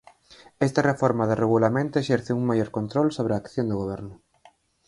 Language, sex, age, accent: Galician, male, 19-29, Central (gheada); Normativo (estándar)